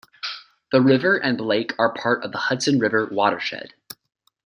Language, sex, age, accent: English, male, 19-29, United States English